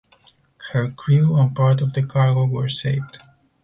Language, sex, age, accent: English, male, 19-29, United States English; England English